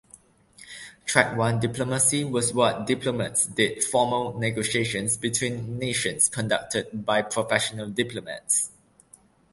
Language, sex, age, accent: English, male, 19-29, Malaysian English